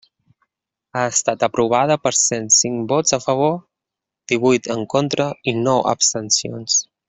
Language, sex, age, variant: Catalan, male, 19-29, Central